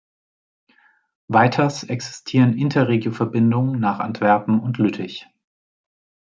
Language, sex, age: German, male, 40-49